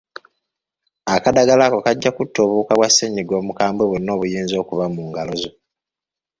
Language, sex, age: Ganda, male, 19-29